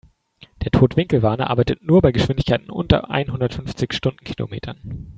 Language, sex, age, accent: German, male, 19-29, Deutschland Deutsch